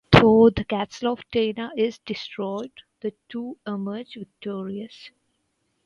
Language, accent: English, India and South Asia (India, Pakistan, Sri Lanka)